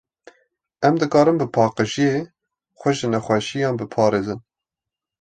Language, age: Kurdish, 19-29